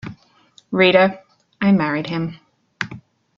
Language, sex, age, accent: English, female, 30-39, Australian English